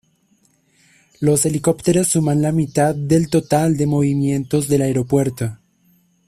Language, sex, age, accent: Spanish, male, 19-29, Andino-Pacífico: Colombia, Perú, Ecuador, oeste de Bolivia y Venezuela andina